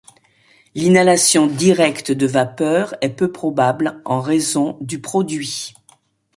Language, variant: French, Français de métropole